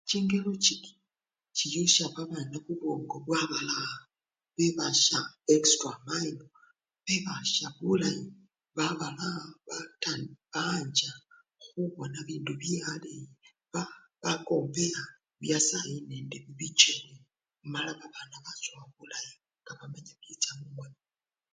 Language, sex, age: Luyia, female, 50-59